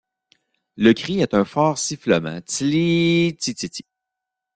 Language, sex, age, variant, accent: French, male, 40-49, Français d'Amérique du Nord, Français du Canada